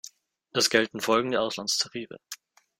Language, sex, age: German, male, under 19